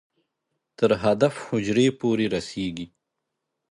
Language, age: Pashto, 30-39